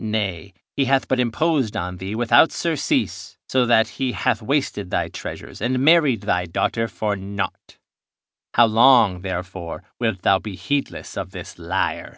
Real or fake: real